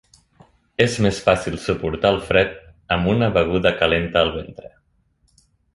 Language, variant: Catalan, Central